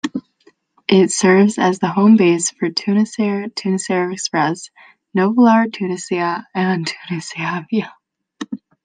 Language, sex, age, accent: English, female, under 19, United States English